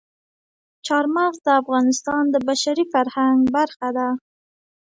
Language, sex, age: Pashto, female, 19-29